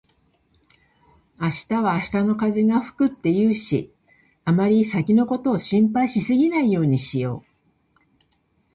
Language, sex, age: Japanese, female, 60-69